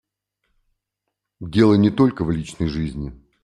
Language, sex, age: Russian, male, 50-59